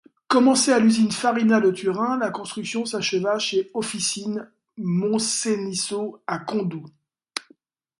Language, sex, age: French, male, 60-69